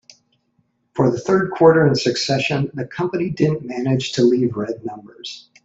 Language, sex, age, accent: English, male, 60-69, United States English